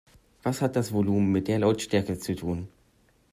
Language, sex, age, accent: German, male, under 19, Deutschland Deutsch